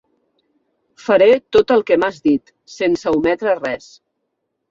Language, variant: Catalan, Central